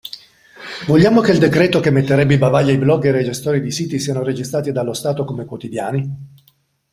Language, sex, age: Italian, male, 40-49